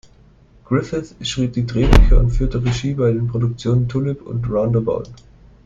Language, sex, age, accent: German, male, 19-29, Deutschland Deutsch